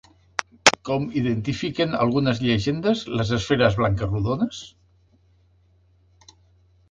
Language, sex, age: Catalan, male, 50-59